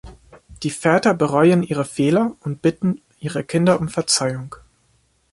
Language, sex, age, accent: German, male, 19-29, Deutschland Deutsch